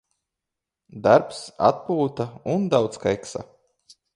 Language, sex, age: Latvian, male, 30-39